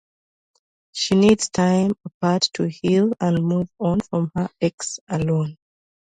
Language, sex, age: English, female, 19-29